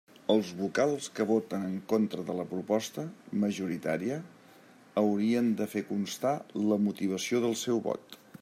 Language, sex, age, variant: Catalan, male, 60-69, Central